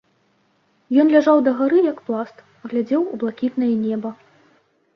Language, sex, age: Belarusian, female, 19-29